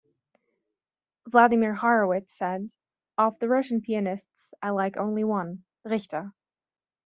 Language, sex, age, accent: English, female, 19-29, United States English